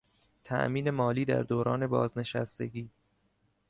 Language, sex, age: Persian, male, 19-29